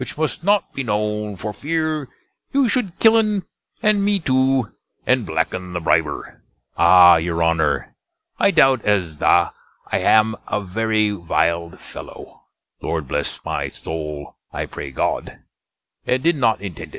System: none